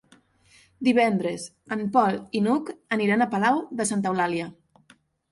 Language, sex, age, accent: Catalan, female, 19-29, central; nord-occidental